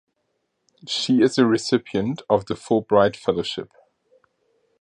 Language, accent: English, Australian English